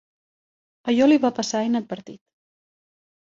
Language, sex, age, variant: Catalan, female, 19-29, Central